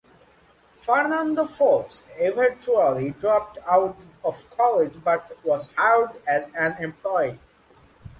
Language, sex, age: English, male, 19-29